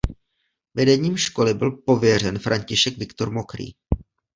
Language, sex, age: Czech, male, 19-29